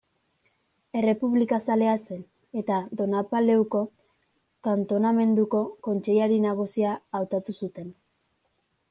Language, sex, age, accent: Basque, female, under 19, Mendebalekoa (Araba, Bizkaia, Gipuzkoako mendebaleko herri batzuk)